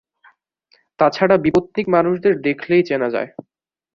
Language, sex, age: Bengali, male, under 19